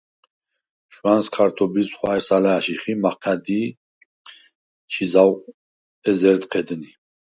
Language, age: Svan, 30-39